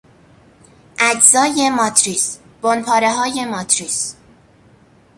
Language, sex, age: Persian, female, under 19